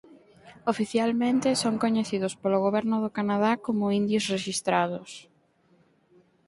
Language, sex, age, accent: Galician, female, 19-29, Atlántico (seseo e gheada)